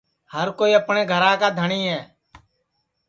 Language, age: Sansi, 19-29